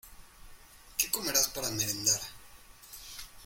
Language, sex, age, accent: Spanish, male, 19-29, México